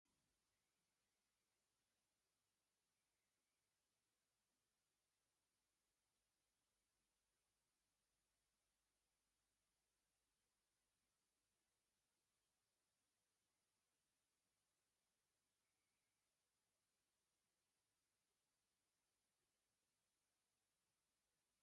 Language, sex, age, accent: Catalan, male, 40-49, valencià